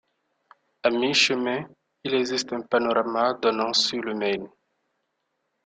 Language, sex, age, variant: French, male, 30-39, Français d'Afrique subsaharienne et des îles africaines